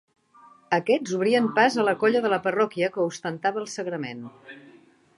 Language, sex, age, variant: Catalan, female, 40-49, Central